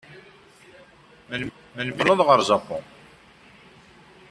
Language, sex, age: Kabyle, male, 30-39